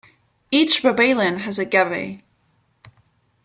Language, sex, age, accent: English, female, 19-29, United States English